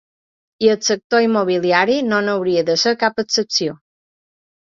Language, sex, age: Catalan, female, 30-39